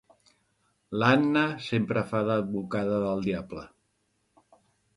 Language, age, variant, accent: Catalan, 50-59, Central, central